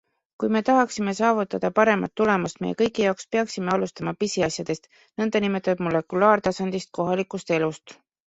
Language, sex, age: Estonian, female, 30-39